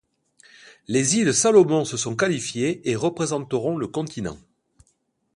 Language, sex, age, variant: French, male, 50-59, Français de métropole